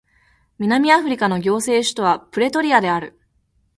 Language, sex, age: Japanese, female, 19-29